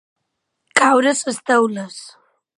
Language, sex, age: Catalan, female, 19-29